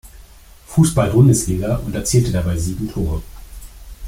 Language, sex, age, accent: German, male, 30-39, Deutschland Deutsch